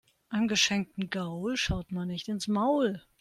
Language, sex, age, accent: German, female, 50-59, Deutschland Deutsch